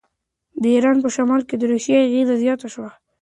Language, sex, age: Pashto, male, 19-29